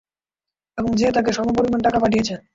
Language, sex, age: Bengali, male, 19-29